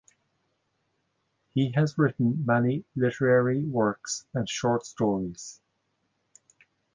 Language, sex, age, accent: English, male, 50-59, Irish English